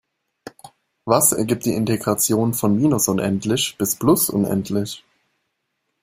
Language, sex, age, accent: German, male, 19-29, Deutschland Deutsch